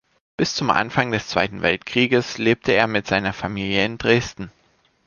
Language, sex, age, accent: German, male, 30-39, Deutschland Deutsch